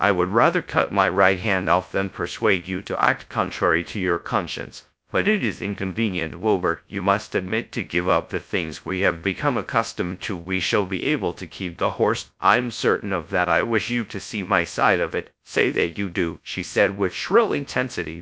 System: TTS, GradTTS